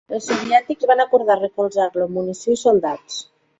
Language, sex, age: Catalan, female, 40-49